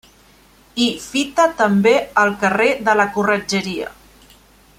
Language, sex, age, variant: Catalan, female, 40-49, Central